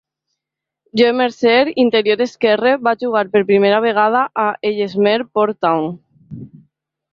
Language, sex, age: Catalan, female, 50-59